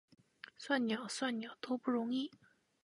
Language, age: Chinese, 19-29